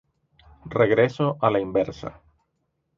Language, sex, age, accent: Spanish, male, 30-39, Andino-Pacífico: Colombia, Perú, Ecuador, oeste de Bolivia y Venezuela andina